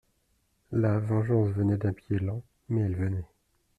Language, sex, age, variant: French, male, 30-39, Français de métropole